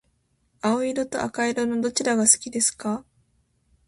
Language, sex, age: Japanese, female, 19-29